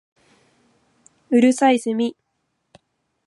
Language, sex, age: Japanese, female, 19-29